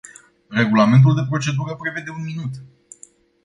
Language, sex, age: Romanian, male, 19-29